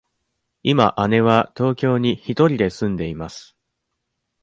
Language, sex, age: Japanese, male, 19-29